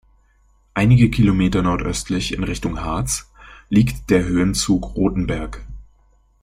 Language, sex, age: German, male, 19-29